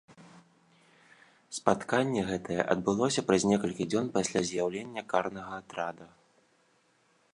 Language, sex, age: Belarusian, male, 19-29